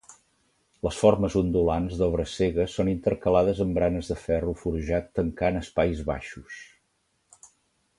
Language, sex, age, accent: Catalan, male, 60-69, Oriental